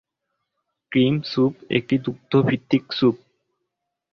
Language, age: Bengali, under 19